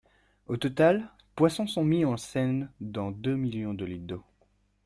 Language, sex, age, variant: French, male, under 19, Français de métropole